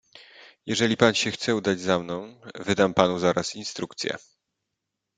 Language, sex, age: Polish, male, 30-39